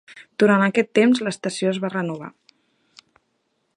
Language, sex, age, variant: Catalan, female, 30-39, Central